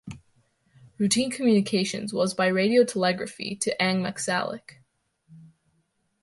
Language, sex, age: English, female, under 19